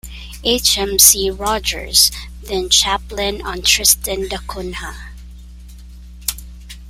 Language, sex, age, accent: English, female, 19-29, Filipino